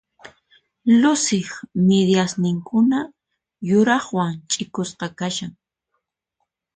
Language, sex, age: Puno Quechua, female, 30-39